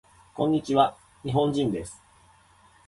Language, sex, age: Japanese, male, 30-39